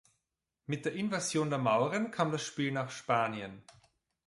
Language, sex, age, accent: German, male, 40-49, Österreichisches Deutsch